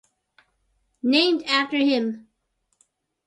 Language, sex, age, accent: English, female, under 19, United States English